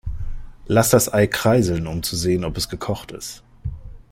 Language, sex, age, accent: German, male, 40-49, Deutschland Deutsch